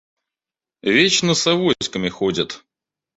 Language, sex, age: Russian, male, 30-39